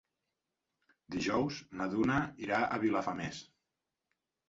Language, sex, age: Catalan, male, 50-59